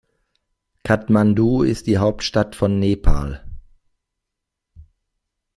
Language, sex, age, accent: German, male, 50-59, Deutschland Deutsch